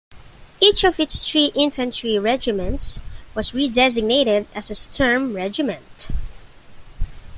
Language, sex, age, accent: English, female, 19-29, Filipino